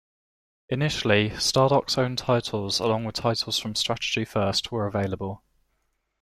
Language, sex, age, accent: English, male, 19-29, England English